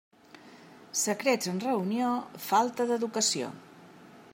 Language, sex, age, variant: Catalan, female, 50-59, Central